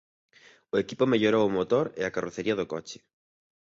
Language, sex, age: Galician, male, 30-39